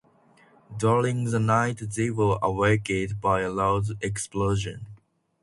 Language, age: English, under 19